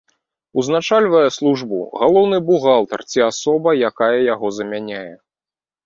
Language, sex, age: Belarusian, male, 30-39